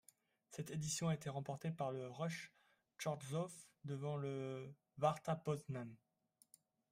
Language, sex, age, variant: French, male, 19-29, Français de métropole